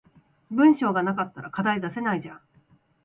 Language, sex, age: Japanese, female, 19-29